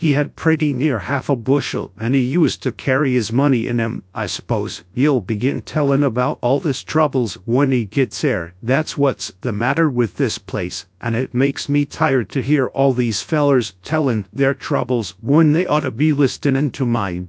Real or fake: fake